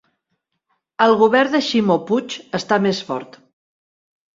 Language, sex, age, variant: Catalan, female, 60-69, Central